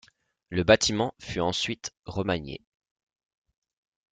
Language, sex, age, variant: French, male, 30-39, Français de métropole